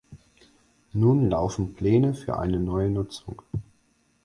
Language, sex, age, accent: German, male, 19-29, Deutschland Deutsch